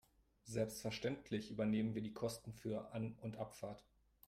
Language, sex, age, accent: German, male, 30-39, Deutschland Deutsch